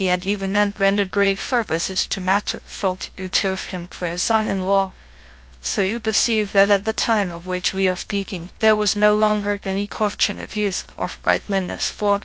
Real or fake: fake